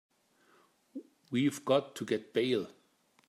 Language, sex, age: English, male, 50-59